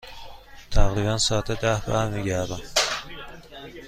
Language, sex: Persian, male